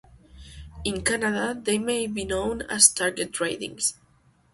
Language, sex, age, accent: English, female, 19-29, United States English